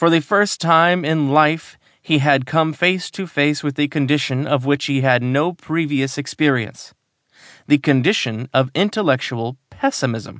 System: none